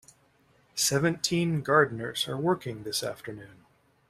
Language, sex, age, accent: English, male, 40-49, United States English